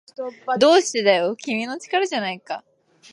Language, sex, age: Japanese, female, 19-29